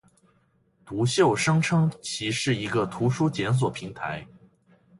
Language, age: Chinese, 19-29